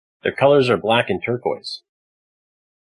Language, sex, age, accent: English, male, 30-39, Canadian English